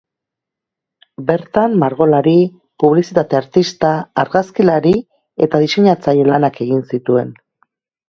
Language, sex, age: Basque, female, under 19